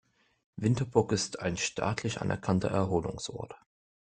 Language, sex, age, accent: German, male, 19-29, Deutschland Deutsch